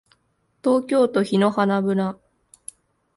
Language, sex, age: Japanese, female, 19-29